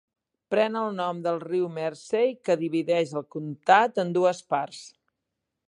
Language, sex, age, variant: Catalan, female, 50-59, Central